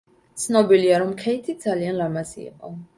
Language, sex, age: Georgian, female, 19-29